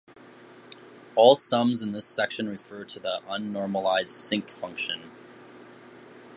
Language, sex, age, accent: English, male, 30-39, United States English